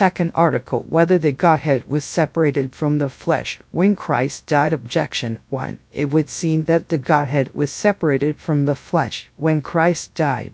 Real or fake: fake